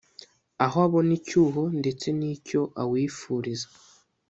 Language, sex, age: Kinyarwanda, male, under 19